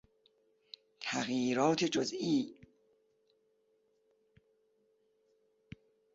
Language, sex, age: Persian, female, 60-69